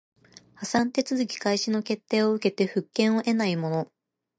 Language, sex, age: Japanese, female, 30-39